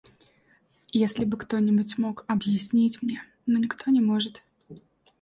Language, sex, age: Russian, female, 19-29